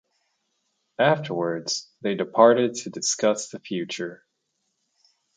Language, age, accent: English, 30-39, United States English